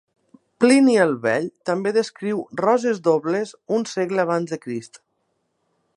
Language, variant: Catalan, Nord-Occidental